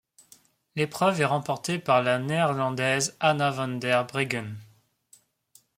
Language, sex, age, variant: French, male, 19-29, Français de métropole